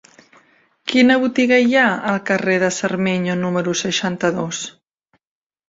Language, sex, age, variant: Catalan, female, 30-39, Central